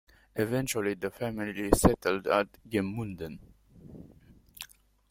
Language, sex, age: English, male, 19-29